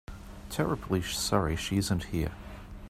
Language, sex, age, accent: English, male, 50-59, Australian English